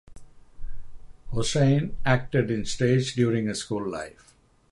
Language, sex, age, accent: English, male, 50-59, United States English; England English